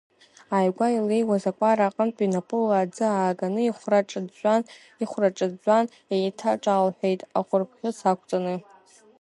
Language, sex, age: Abkhazian, female, under 19